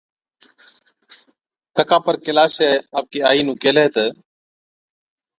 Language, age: Od, 50-59